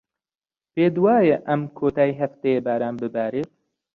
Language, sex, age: Central Kurdish, male, 19-29